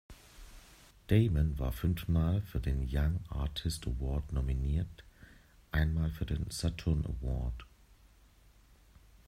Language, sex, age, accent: German, male, 19-29, Deutschland Deutsch